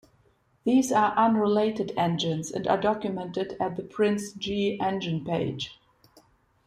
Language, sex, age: English, female, 30-39